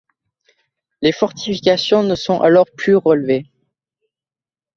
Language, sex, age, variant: French, male, under 19, Français de métropole